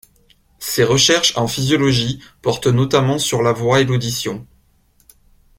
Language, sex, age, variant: French, male, 19-29, Français de métropole